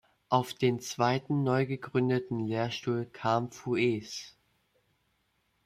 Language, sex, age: German, male, under 19